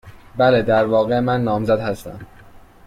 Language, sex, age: Persian, male, 19-29